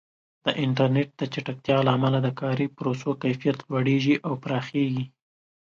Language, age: Pashto, 19-29